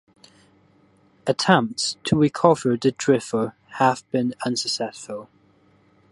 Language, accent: English, Hong Kong English